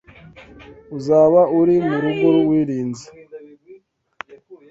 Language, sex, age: Kinyarwanda, male, 19-29